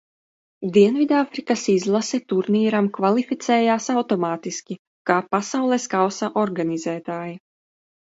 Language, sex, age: Latvian, female, 19-29